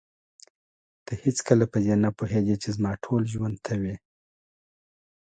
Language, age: Pashto, 30-39